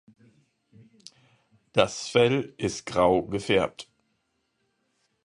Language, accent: German, Deutschland Deutsch